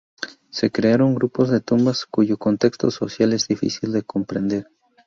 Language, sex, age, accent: Spanish, male, 19-29, México